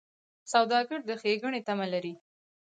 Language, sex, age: Pashto, female, 19-29